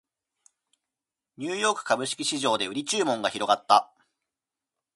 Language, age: Japanese, 19-29